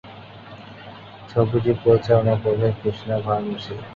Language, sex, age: Bengali, male, under 19